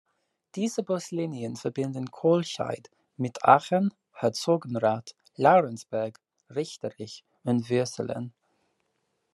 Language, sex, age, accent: German, male, 19-29, Britisches Deutsch